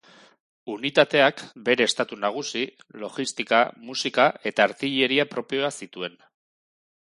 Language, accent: Basque, Erdialdekoa edo Nafarra (Gipuzkoa, Nafarroa)